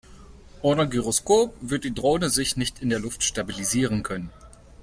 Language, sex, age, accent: German, male, 30-39, Deutschland Deutsch